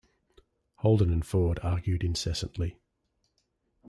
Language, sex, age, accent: English, male, 40-49, Australian English